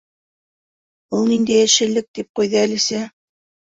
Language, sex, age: Bashkir, female, 60-69